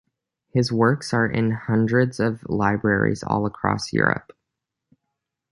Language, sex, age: English, male, under 19